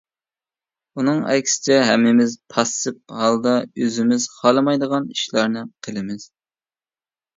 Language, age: Uyghur, 30-39